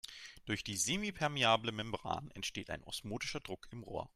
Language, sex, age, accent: German, male, 19-29, Deutschland Deutsch